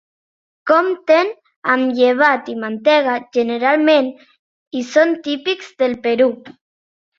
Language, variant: Catalan, Nord-Occidental